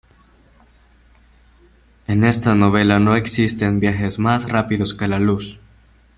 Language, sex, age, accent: Spanish, male, under 19, Caribe: Cuba, Venezuela, Puerto Rico, República Dominicana, Panamá, Colombia caribeña, México caribeño, Costa del golfo de México